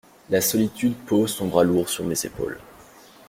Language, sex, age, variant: French, male, 19-29, Français de métropole